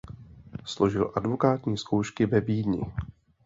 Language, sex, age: Czech, male, 30-39